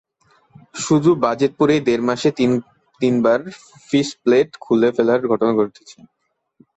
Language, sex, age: Bengali, male, under 19